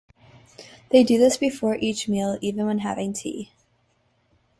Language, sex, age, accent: English, female, 19-29, United States English